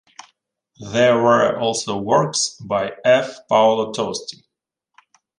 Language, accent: English, United States English